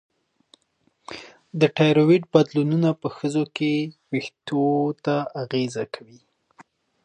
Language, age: Pashto, 19-29